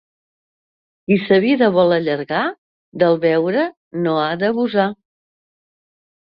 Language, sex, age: Catalan, male, 60-69